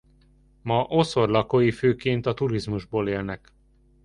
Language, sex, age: Hungarian, male, 30-39